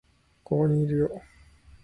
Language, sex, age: Japanese, male, 19-29